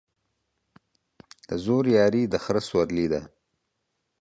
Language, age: Pashto, 50-59